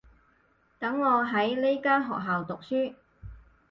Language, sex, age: Cantonese, female, 30-39